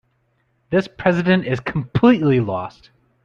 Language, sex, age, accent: English, male, 30-39, United States English